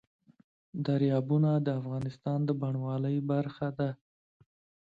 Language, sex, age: Pashto, female, 19-29